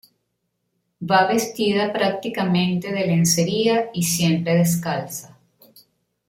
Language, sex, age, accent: Spanish, female, 40-49, Caribe: Cuba, Venezuela, Puerto Rico, República Dominicana, Panamá, Colombia caribeña, México caribeño, Costa del golfo de México